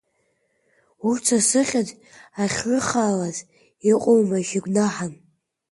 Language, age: Abkhazian, under 19